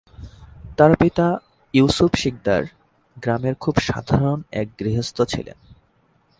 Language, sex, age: Bengali, male, 19-29